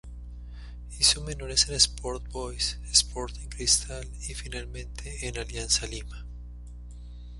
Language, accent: Spanish, Andino-Pacífico: Colombia, Perú, Ecuador, oeste de Bolivia y Venezuela andina